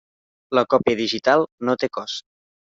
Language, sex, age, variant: Catalan, male, 19-29, Central